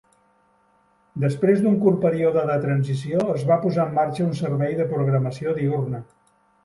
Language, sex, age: Catalan, male, 70-79